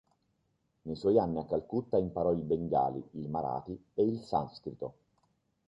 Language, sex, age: Italian, male, 50-59